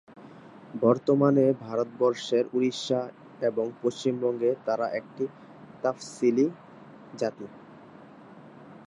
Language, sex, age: Bengali, male, 19-29